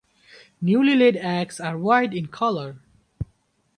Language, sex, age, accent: English, male, 19-29, India and South Asia (India, Pakistan, Sri Lanka)